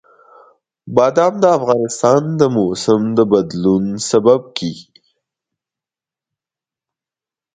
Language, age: Pashto, 19-29